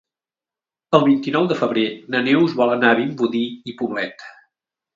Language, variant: Catalan, Central